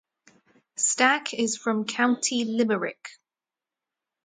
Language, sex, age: English, female, 19-29